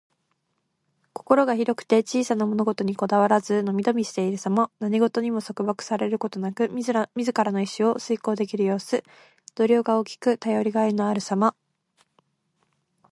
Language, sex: Japanese, female